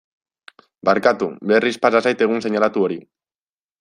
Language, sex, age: Basque, male, 19-29